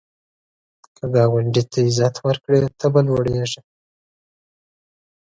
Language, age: Pashto, 19-29